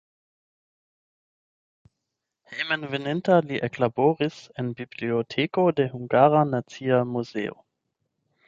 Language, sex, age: Esperanto, male, 19-29